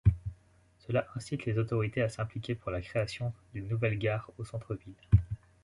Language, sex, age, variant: French, male, 19-29, Français de métropole